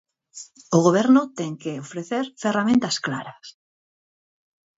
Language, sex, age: Galician, female, 40-49